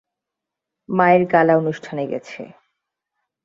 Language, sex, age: Bengali, female, 19-29